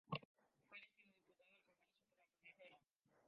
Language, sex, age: Spanish, female, 19-29